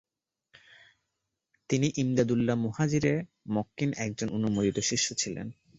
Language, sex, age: Bengali, male, 19-29